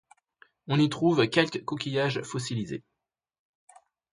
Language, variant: French, Français de métropole